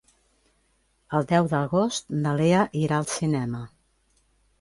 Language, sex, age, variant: Catalan, female, 50-59, Central